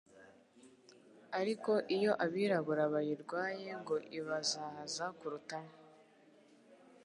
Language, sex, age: Kinyarwanda, female, 19-29